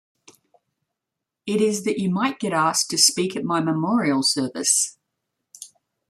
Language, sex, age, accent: English, female, 40-49, Australian English